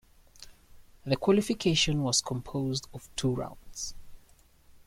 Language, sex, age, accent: English, male, 19-29, England English